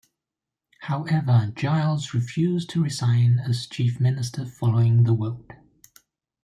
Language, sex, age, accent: English, male, 40-49, England English